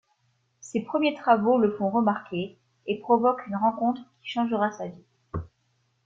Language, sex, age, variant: French, female, 19-29, Français de métropole